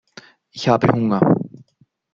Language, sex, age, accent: German, male, 40-49, Österreichisches Deutsch